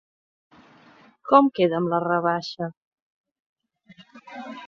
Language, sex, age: Catalan, female, 40-49